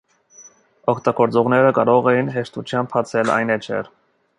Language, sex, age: Armenian, male, 19-29